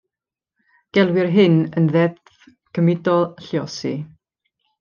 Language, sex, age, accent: Welsh, female, 30-39, Y Deyrnas Unedig Cymraeg